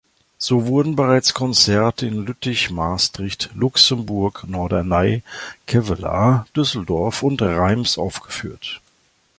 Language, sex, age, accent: German, male, 50-59, Deutschland Deutsch